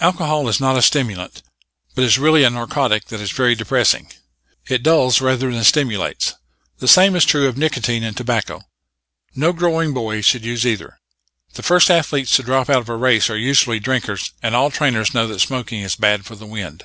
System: none